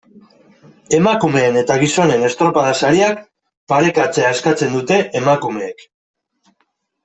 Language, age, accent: Basque, 30-39, Mendebalekoa (Araba, Bizkaia, Gipuzkoako mendebaleko herri batzuk)